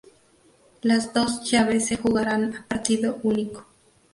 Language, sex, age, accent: Spanish, female, under 19, México